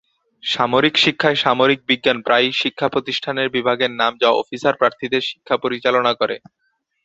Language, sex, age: Bengali, male, 19-29